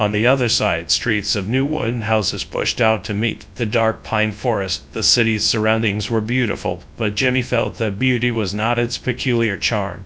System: TTS, GradTTS